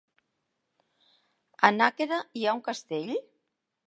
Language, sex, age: Catalan, female, 60-69